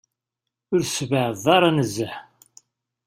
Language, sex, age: Kabyle, male, 50-59